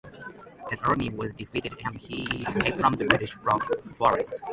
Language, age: English, 19-29